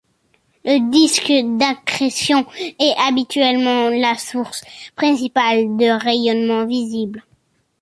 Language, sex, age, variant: French, male, under 19, Français de métropole